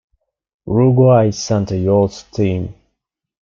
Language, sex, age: English, male, 19-29